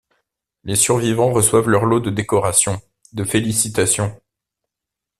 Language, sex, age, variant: French, male, 30-39, Français de métropole